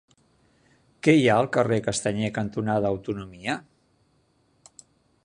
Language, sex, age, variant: Catalan, male, 70-79, Central